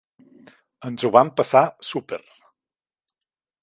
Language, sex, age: Catalan, male, 50-59